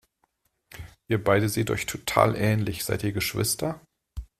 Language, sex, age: German, male, 40-49